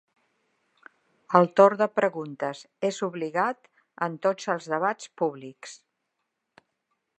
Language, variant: Catalan, Central